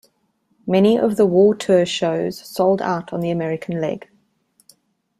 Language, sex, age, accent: English, female, 30-39, Southern African (South Africa, Zimbabwe, Namibia)